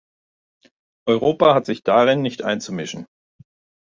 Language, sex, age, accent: German, male, 40-49, Deutschland Deutsch